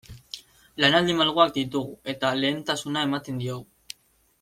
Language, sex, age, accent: Basque, male, 19-29, Mendebalekoa (Araba, Bizkaia, Gipuzkoako mendebaleko herri batzuk)